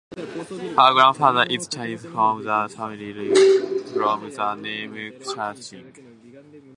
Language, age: English, under 19